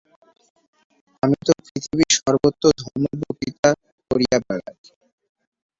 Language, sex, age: Bengali, male, 19-29